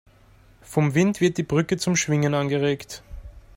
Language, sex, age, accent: German, male, 19-29, Österreichisches Deutsch